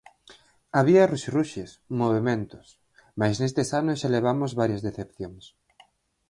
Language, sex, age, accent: Galician, male, 19-29, Central (gheada); Normativo (estándar)